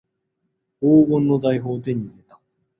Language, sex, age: Japanese, male, 40-49